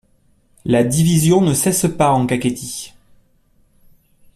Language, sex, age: French, male, 40-49